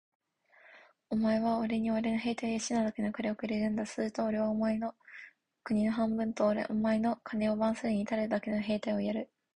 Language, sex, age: Japanese, female, 19-29